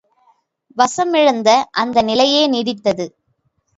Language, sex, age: Tamil, female, 19-29